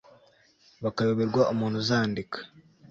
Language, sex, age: Kinyarwanda, male, 19-29